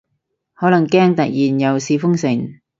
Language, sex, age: Cantonese, female, 30-39